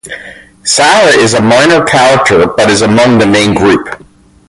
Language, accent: English, United States English